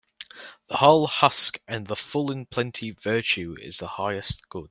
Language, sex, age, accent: English, male, 19-29, Australian English